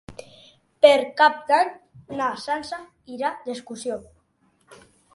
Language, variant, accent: Catalan, Nord-Occidental, nord-occidental